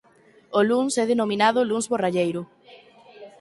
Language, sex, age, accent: Galician, female, 19-29, Central (sen gheada)